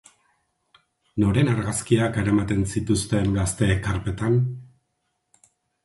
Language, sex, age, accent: Basque, male, 50-59, Erdialdekoa edo Nafarra (Gipuzkoa, Nafarroa)